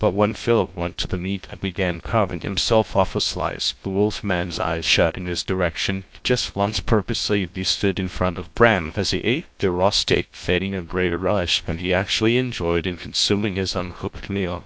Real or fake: fake